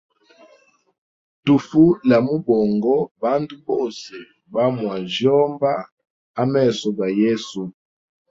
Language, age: Hemba, 40-49